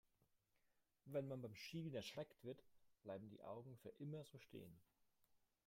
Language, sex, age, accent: German, male, 30-39, Deutschland Deutsch